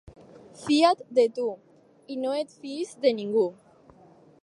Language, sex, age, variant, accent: Catalan, female, under 19, Alacantí, valencià